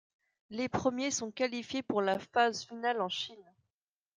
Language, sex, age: French, female, under 19